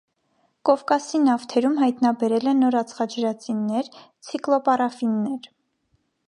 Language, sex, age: Armenian, female, 19-29